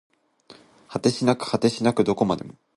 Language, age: Japanese, under 19